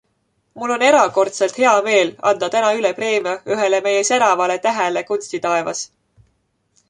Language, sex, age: Estonian, female, 19-29